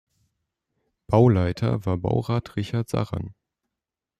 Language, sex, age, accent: German, male, 19-29, Deutschland Deutsch